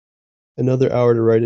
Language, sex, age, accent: English, male, 19-29, United States English